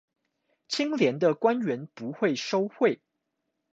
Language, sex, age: Chinese, male, 19-29